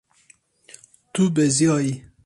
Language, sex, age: Kurdish, male, 30-39